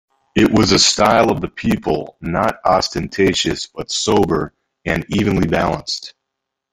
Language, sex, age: English, male, 40-49